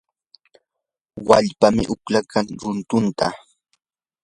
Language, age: Yanahuanca Pasco Quechua, 19-29